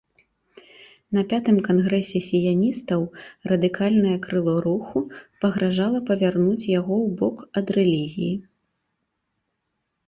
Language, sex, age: Belarusian, female, 19-29